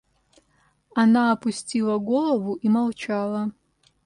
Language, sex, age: Russian, female, 30-39